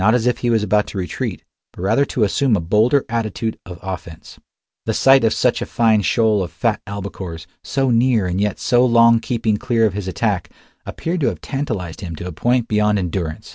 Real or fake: real